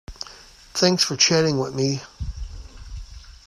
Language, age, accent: English, 40-49, United States English